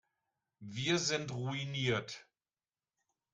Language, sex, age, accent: German, male, 60-69, Deutschland Deutsch